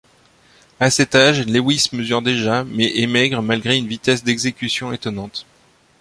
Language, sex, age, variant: French, male, 30-39, Français de métropole